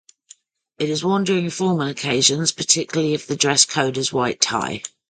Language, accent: English, England English